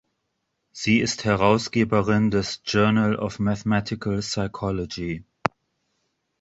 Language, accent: German, Deutschland Deutsch